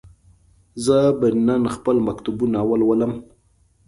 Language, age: Pashto, 30-39